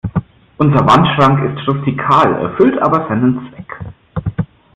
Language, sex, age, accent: German, male, 19-29, Deutschland Deutsch